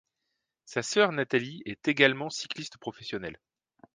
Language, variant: French, Français de métropole